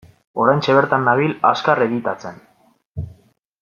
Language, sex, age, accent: Basque, male, 19-29, Mendebalekoa (Araba, Bizkaia, Gipuzkoako mendebaleko herri batzuk)